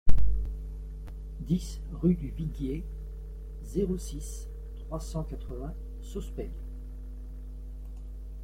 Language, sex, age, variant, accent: French, male, 60-69, Français d'Europe, Français de Belgique